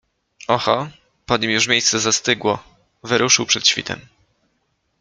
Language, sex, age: Polish, male, 19-29